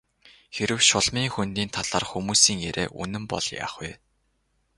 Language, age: Mongolian, 19-29